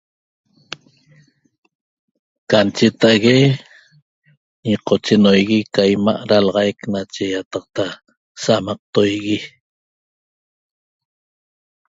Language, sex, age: Toba, male, 60-69